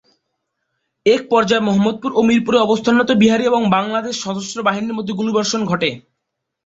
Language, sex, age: Bengali, male, 19-29